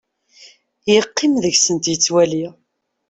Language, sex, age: Kabyle, female, 30-39